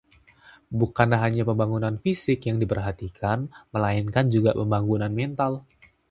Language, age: Indonesian, 19-29